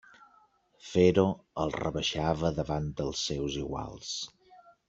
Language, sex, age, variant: Catalan, male, 40-49, Balear